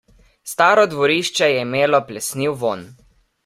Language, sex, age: Slovenian, male, under 19